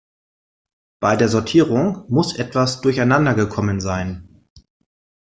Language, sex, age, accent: German, male, 40-49, Deutschland Deutsch